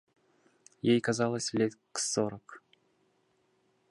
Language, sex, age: Russian, male, under 19